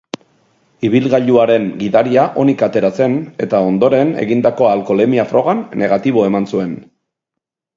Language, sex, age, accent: Basque, male, 40-49, Erdialdekoa edo Nafarra (Gipuzkoa, Nafarroa)